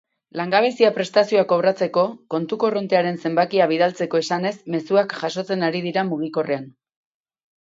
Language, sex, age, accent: Basque, female, 40-49, Erdialdekoa edo Nafarra (Gipuzkoa, Nafarroa)